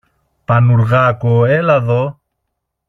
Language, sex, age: Greek, male, 40-49